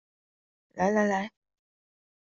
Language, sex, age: Chinese, female, under 19